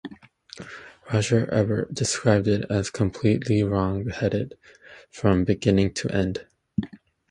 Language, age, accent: English, 19-29, United States English